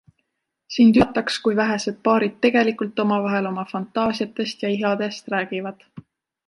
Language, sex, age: Estonian, female, 19-29